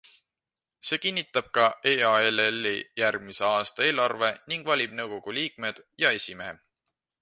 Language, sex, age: Estonian, male, 19-29